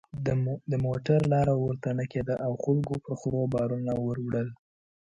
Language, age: Pashto, under 19